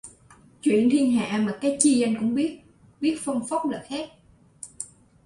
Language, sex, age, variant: Vietnamese, female, 19-29, Sài Gòn